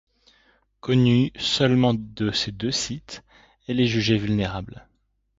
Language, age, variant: French, 40-49, Français de métropole